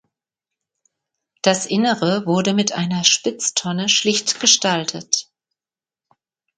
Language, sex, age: German, female, 50-59